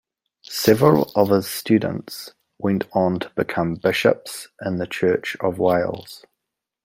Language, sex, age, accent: English, male, 30-39, New Zealand English